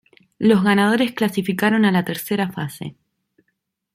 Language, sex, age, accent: Spanish, female, 19-29, Rioplatense: Argentina, Uruguay, este de Bolivia, Paraguay